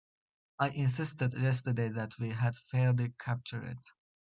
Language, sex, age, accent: English, male, under 19, United States English